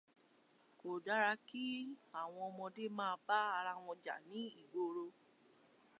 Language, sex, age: Yoruba, female, 19-29